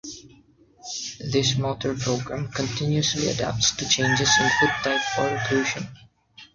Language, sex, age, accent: English, male, 19-29, United States English; Filipino